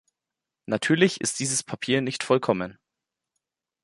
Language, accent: German, Deutschland Deutsch